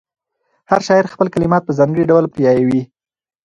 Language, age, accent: Pashto, 30-39, پکتیا ولایت، احمدزی